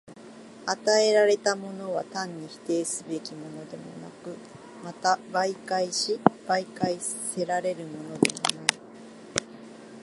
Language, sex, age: Japanese, female, 50-59